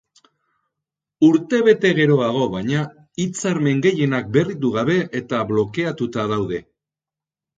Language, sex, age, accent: Basque, male, 60-69, Erdialdekoa edo Nafarra (Gipuzkoa, Nafarroa)